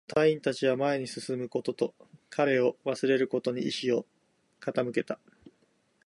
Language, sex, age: Japanese, male, 40-49